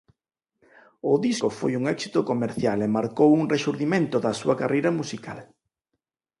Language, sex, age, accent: Galician, male, 40-49, Normativo (estándar)